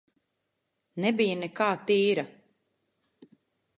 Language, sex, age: Latvian, female, 50-59